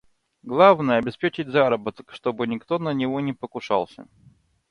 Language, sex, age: Russian, male, 30-39